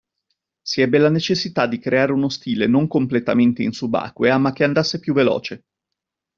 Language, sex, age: Italian, male, 50-59